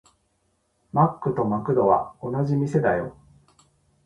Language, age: Japanese, 40-49